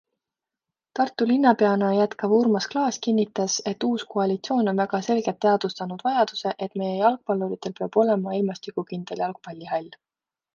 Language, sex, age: Estonian, female, 30-39